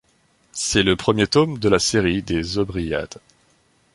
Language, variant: French, Français de métropole